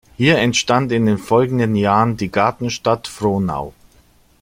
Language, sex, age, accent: German, male, 40-49, Deutschland Deutsch